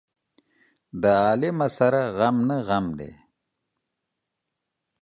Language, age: Pashto, 50-59